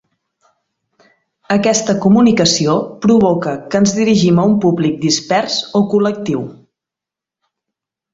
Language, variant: Catalan, Central